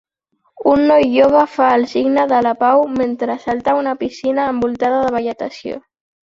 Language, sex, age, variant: Catalan, male, under 19, Central